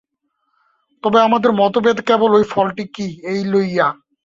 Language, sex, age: Bengali, male, 19-29